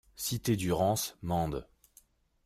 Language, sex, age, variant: French, male, 30-39, Français de métropole